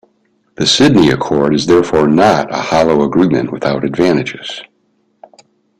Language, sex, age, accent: English, male, 60-69, United States English